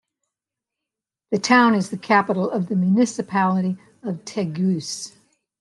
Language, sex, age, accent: English, female, 70-79, United States English